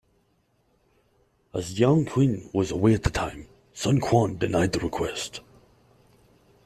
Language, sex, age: English, male, 19-29